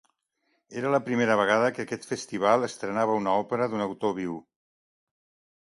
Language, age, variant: Catalan, 60-69, Central